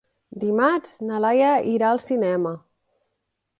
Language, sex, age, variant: Catalan, female, 30-39, Nord-Occidental